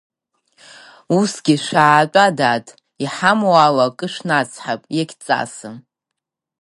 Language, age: Abkhazian, under 19